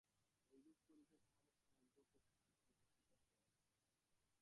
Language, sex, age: Bengali, male, under 19